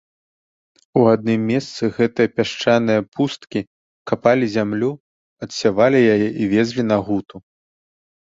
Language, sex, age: Belarusian, male, 19-29